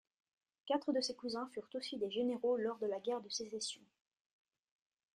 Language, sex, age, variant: French, female, 19-29, Français de métropole